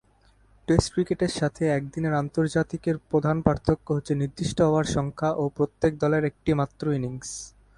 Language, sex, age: Bengali, male, 19-29